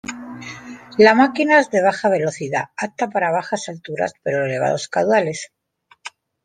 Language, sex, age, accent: Spanish, female, 40-49, España: Sur peninsular (Andalucia, Extremadura, Murcia)